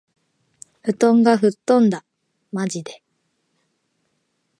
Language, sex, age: Japanese, female, 19-29